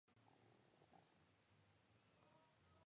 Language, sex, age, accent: Spanish, female, 19-29, México